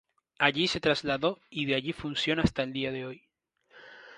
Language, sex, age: Spanish, male, 19-29